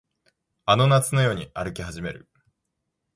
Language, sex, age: Japanese, male, 19-29